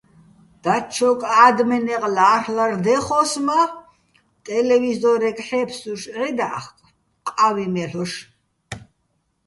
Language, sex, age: Bats, female, 70-79